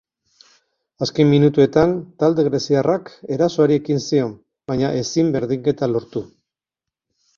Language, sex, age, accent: Basque, male, 50-59, Mendebalekoa (Araba, Bizkaia, Gipuzkoako mendebaleko herri batzuk)